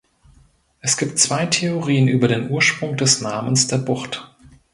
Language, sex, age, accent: German, male, 30-39, Deutschland Deutsch